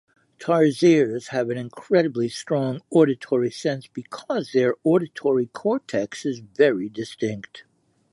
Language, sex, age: English, male, 70-79